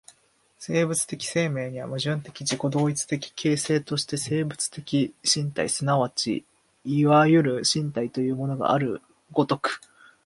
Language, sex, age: Japanese, male, 19-29